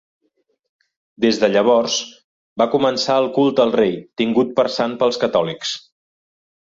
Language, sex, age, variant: Catalan, male, 40-49, Central